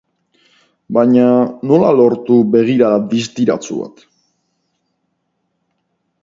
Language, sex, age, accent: Basque, male, 19-29, Mendebalekoa (Araba, Bizkaia, Gipuzkoako mendebaleko herri batzuk)